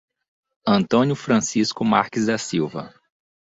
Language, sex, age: Portuguese, male, 19-29